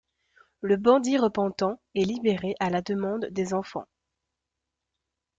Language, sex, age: French, female, 19-29